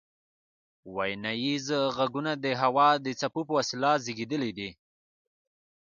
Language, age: Pashto, 19-29